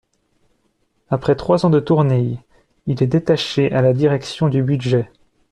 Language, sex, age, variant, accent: French, male, 40-49, Français d'Europe, Français de Suisse